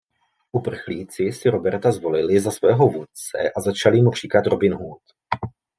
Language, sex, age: Czech, male, 30-39